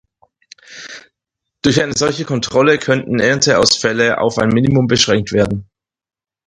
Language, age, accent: German, 30-39, Deutschland Deutsch